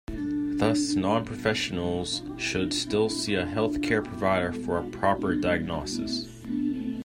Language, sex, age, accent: English, male, 19-29, United States English